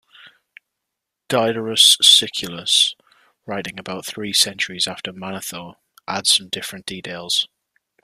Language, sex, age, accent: English, male, 19-29, England English